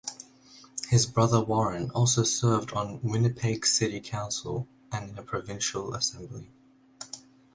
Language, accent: English, Australian English